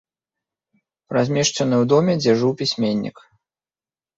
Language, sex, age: Belarusian, male, 30-39